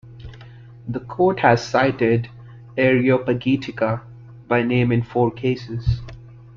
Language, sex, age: English, male, 19-29